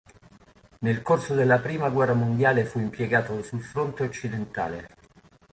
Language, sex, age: Italian, male, 50-59